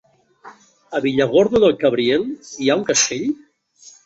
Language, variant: Catalan, Central